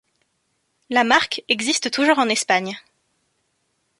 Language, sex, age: French, female, 19-29